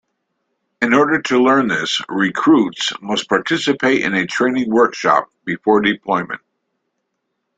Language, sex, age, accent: English, male, 60-69, United States English